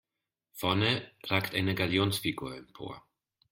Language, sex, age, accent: German, male, 19-29, Österreichisches Deutsch